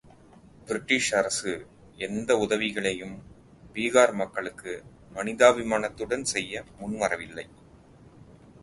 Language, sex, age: Tamil, male, 40-49